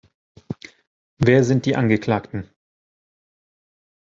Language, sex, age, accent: German, male, 30-39, Deutschland Deutsch